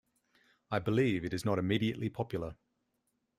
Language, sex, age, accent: English, male, 30-39, Australian English